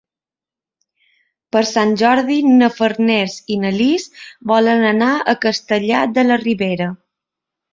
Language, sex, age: Catalan, female, 30-39